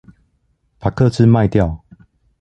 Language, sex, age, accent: Chinese, male, 19-29, 出生地：彰化縣